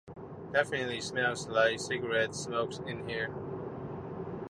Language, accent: English, Hong Kong English